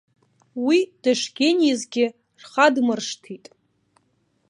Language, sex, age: Abkhazian, female, 19-29